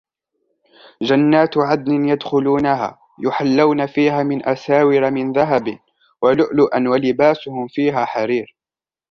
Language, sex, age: Arabic, male, 19-29